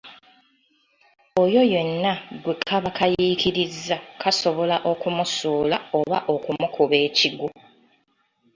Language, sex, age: Ganda, female, 19-29